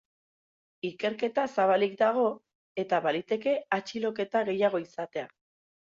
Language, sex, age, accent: Basque, female, 30-39, Erdialdekoa edo Nafarra (Gipuzkoa, Nafarroa)